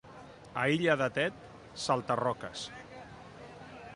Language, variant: Catalan, Central